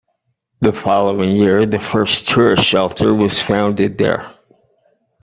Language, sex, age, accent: English, male, 60-69, United States English